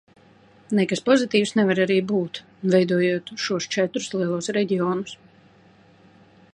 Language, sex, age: Latvian, female, 30-39